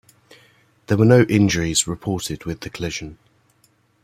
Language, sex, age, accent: English, male, 19-29, England English